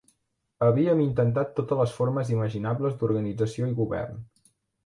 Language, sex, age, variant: Catalan, male, 19-29, Central